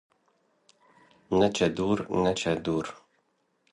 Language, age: Kurdish, 30-39